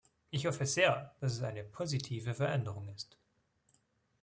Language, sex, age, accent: German, male, 19-29, Schweizerdeutsch